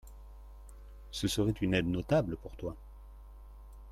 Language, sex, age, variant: French, male, 40-49, Français de métropole